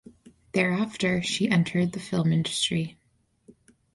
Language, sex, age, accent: English, female, 19-29, United States English